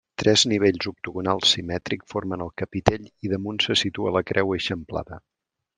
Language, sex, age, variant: Catalan, male, 40-49, Central